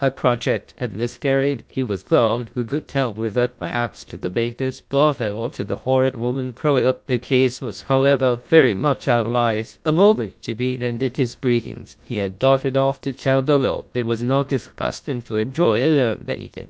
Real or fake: fake